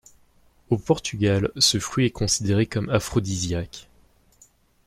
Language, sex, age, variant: French, male, under 19, Français de métropole